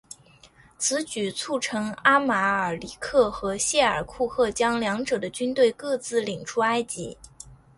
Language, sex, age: Chinese, female, 19-29